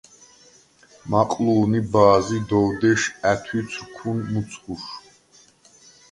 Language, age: Svan, 40-49